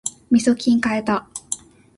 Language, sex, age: Japanese, female, 19-29